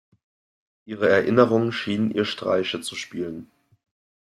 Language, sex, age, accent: German, male, 19-29, Deutschland Deutsch